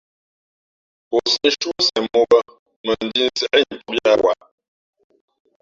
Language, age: Fe'fe', 50-59